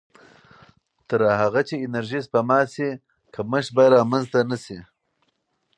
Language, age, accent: Pashto, 30-39, کندهارۍ لهجه